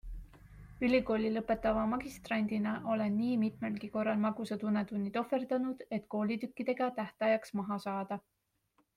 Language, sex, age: Estonian, female, 19-29